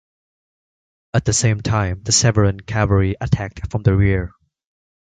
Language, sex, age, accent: English, male, 19-29, United States English